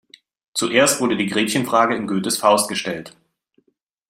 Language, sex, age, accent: German, male, 30-39, Deutschland Deutsch